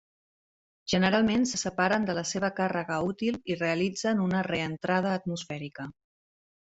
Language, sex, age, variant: Catalan, female, 30-39, Central